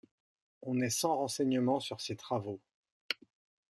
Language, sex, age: French, male, 50-59